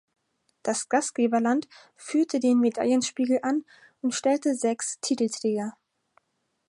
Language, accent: German, Deutschland Deutsch